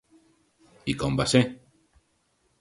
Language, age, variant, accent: Catalan, 40-49, Central, central